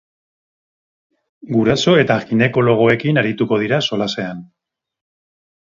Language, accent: Basque, Erdialdekoa edo Nafarra (Gipuzkoa, Nafarroa)